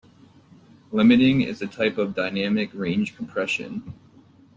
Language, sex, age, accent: English, male, 19-29, United States English